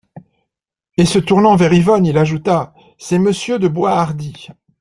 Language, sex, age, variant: French, male, 60-69, Français de métropole